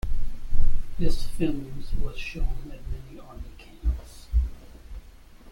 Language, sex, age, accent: English, male, 50-59, United States English